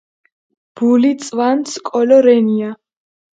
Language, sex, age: Mingrelian, female, 19-29